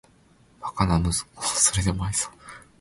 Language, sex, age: Japanese, male, 19-29